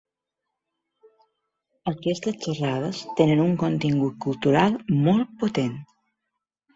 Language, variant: Catalan, Balear